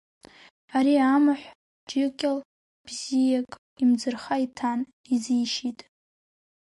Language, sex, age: Abkhazian, female, under 19